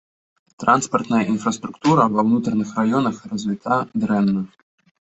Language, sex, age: Belarusian, male, 30-39